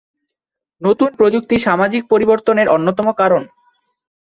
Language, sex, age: Bengali, male, 19-29